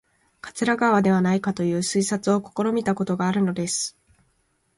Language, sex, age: Japanese, female, 19-29